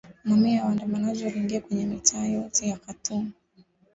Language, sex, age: Swahili, female, 19-29